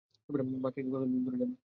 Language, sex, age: Bengali, male, 19-29